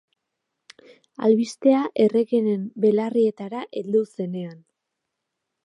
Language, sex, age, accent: Basque, female, 30-39, Erdialdekoa edo Nafarra (Gipuzkoa, Nafarroa)